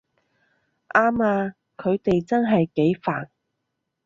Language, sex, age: Cantonese, female, 30-39